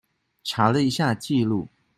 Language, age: Chinese, 30-39